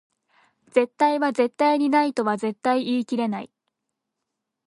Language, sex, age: Japanese, female, 19-29